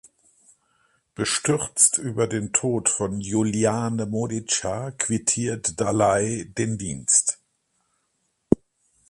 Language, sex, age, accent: German, male, 60-69, Deutschland Deutsch